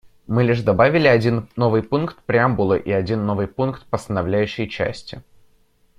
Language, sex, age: Russian, male, 19-29